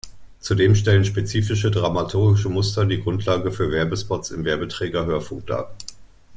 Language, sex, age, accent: German, male, 40-49, Deutschland Deutsch